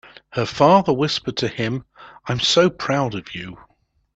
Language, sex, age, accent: English, male, 70-79, England English